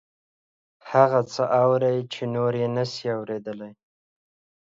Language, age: Pashto, 19-29